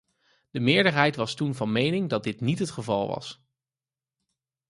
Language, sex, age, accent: Dutch, male, 30-39, Nederlands Nederlands